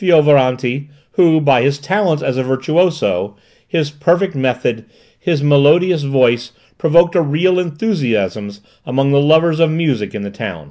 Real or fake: real